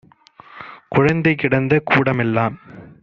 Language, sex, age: Tamil, male, 30-39